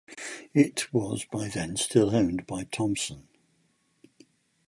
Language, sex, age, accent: English, male, 70-79, England English